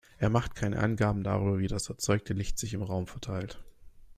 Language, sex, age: German, male, 19-29